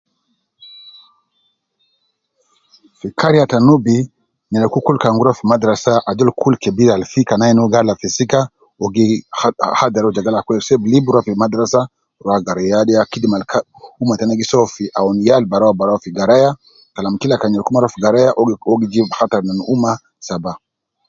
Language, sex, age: Nubi, male, 50-59